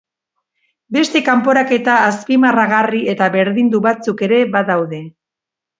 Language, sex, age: Basque, female, 60-69